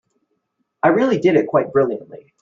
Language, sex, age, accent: English, male, 19-29, United States English